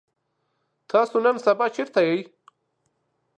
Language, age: Pashto, 40-49